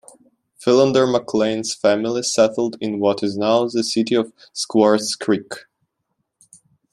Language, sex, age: English, male, under 19